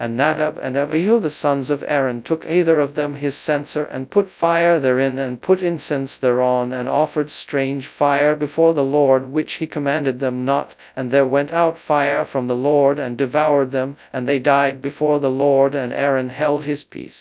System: TTS, FastPitch